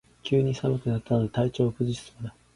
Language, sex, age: Japanese, male, 19-29